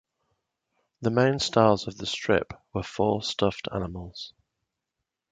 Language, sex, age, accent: English, male, 40-49, England English